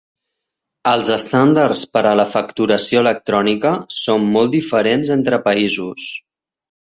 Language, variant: Catalan, Central